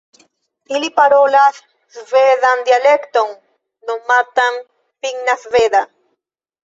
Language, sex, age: Esperanto, female, 19-29